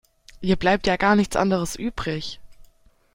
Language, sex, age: German, female, 19-29